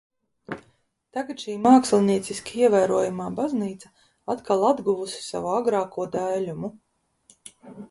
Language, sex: Latvian, female